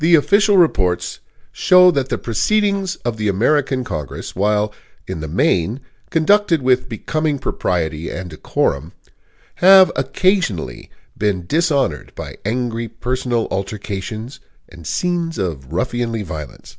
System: none